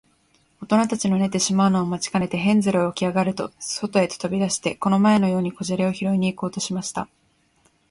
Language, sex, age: Japanese, female, 19-29